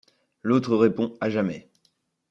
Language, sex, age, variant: French, male, 19-29, Français de métropole